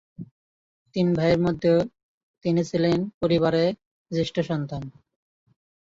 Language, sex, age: Bengali, male, 19-29